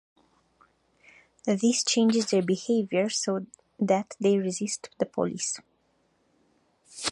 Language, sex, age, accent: English, female, 30-39, United States English